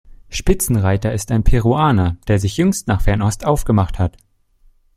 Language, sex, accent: German, male, Deutschland Deutsch